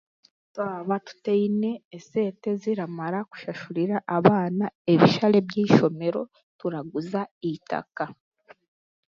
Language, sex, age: Chiga, female, 19-29